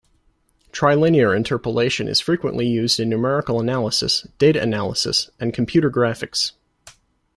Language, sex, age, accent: English, male, 19-29, United States English